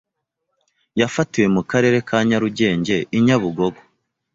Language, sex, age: Kinyarwanda, male, 19-29